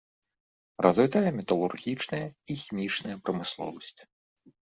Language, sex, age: Belarusian, male, 30-39